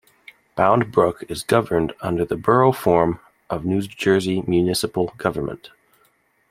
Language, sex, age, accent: English, male, under 19, United States English